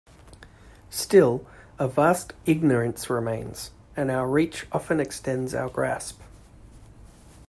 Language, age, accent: English, 30-39, Australian English